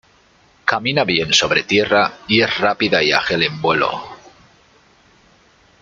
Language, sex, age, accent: Spanish, male, 30-39, España: Centro-Sur peninsular (Madrid, Toledo, Castilla-La Mancha)